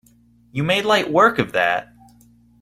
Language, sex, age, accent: English, male, 19-29, United States English